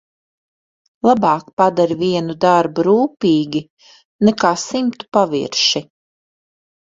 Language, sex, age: Latvian, female, 50-59